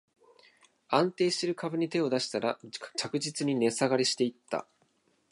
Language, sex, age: Japanese, male, 19-29